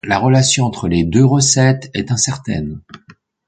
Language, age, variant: French, 50-59, Français de métropole